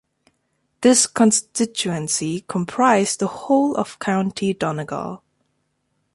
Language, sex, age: English, female, 19-29